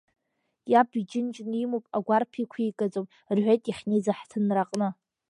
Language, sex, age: Abkhazian, female, under 19